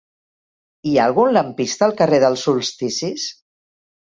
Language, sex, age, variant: Catalan, female, 40-49, Central